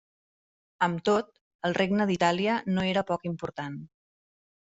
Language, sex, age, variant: Catalan, female, 30-39, Central